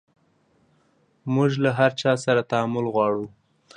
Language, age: Pashto, 30-39